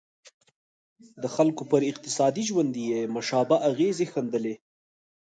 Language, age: Pashto, 19-29